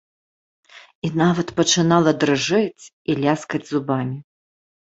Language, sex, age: Belarusian, female, 40-49